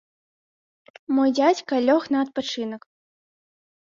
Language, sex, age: Belarusian, female, under 19